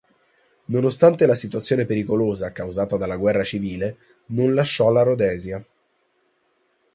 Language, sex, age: Italian, male, under 19